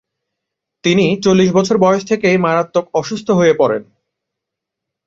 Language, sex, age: Bengali, male, 19-29